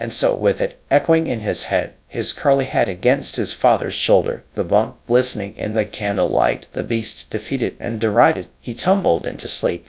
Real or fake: fake